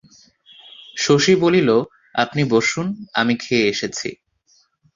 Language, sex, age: Bengali, male, 19-29